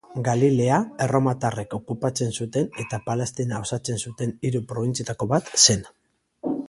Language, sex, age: Basque, male, 40-49